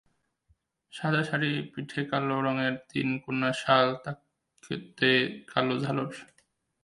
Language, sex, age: Bengali, male, 30-39